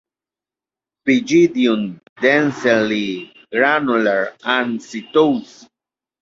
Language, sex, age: English, male, 30-39